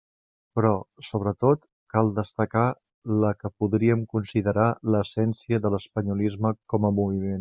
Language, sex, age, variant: Catalan, male, 40-49, Central